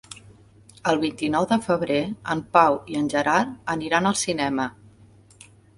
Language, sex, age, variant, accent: Catalan, female, 40-49, Central, central